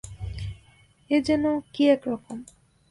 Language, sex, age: Bengali, female, 19-29